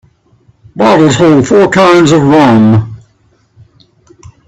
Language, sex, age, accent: English, male, 70-79, United States English